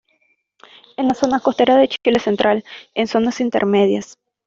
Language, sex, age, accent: Spanish, female, 19-29, América central